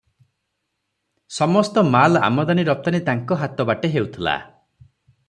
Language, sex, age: Odia, male, 30-39